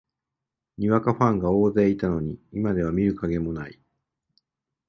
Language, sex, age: Japanese, male, 40-49